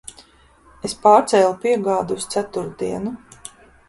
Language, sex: Latvian, female